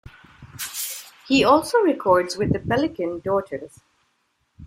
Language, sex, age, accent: English, female, 30-39, India and South Asia (India, Pakistan, Sri Lanka)